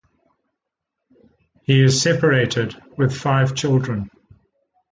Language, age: English, 60-69